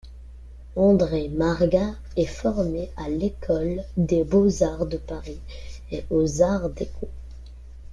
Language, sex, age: French, male, under 19